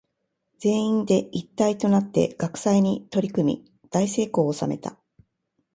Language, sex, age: Japanese, female, 40-49